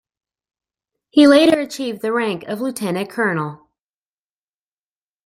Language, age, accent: English, 30-39, United States English